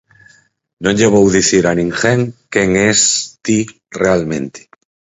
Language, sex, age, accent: Galician, male, 40-49, Central (gheada)